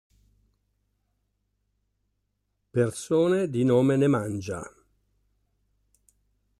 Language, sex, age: Italian, male, 60-69